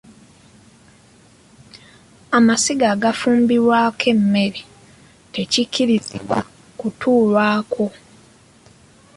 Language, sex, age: Ganda, female, 19-29